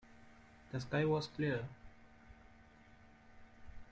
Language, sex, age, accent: English, male, 19-29, India and South Asia (India, Pakistan, Sri Lanka)